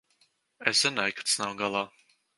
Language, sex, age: Latvian, male, under 19